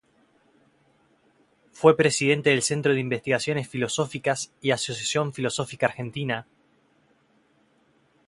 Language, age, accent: Spanish, 30-39, Rioplatense: Argentina, Uruguay, este de Bolivia, Paraguay